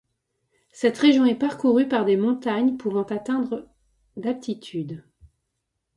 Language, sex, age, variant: French, female, 40-49, Français de métropole